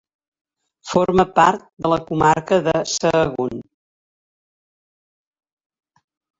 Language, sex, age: Catalan, female, 60-69